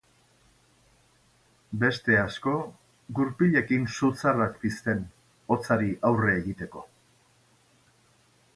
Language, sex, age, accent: Basque, male, 60-69, Erdialdekoa edo Nafarra (Gipuzkoa, Nafarroa)